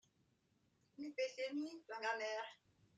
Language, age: French, 30-39